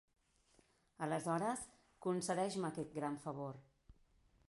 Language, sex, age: Catalan, female, 40-49